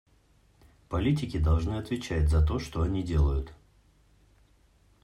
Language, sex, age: Russian, male, 40-49